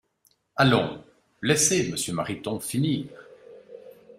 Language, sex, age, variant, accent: French, male, 50-59, Français d'Europe, Français de Suisse